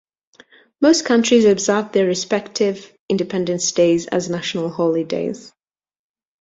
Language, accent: English, England English